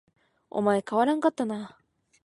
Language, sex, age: Japanese, female, 19-29